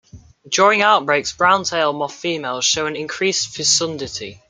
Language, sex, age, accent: English, male, under 19, England English